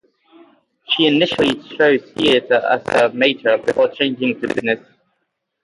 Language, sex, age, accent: English, male, 19-29, England English; Dutch